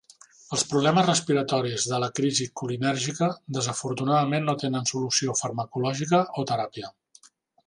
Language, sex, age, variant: Catalan, male, 50-59, Central